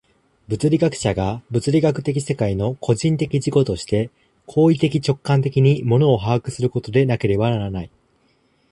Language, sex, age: Japanese, male, 19-29